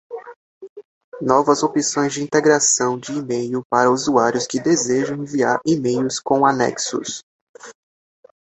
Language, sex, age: Portuguese, male, 19-29